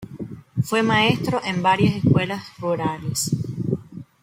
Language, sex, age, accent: Spanish, female, 19-29, Caribe: Cuba, Venezuela, Puerto Rico, República Dominicana, Panamá, Colombia caribeña, México caribeño, Costa del golfo de México